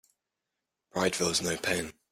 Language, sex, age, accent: English, male, under 19, England English